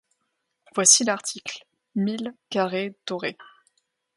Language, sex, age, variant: French, female, 19-29, Français d'Europe